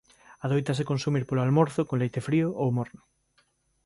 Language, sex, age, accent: Galician, male, 30-39, Normativo (estándar)